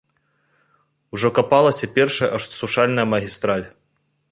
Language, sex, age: Belarusian, male, 30-39